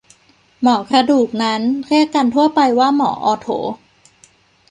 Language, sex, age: Thai, female, 30-39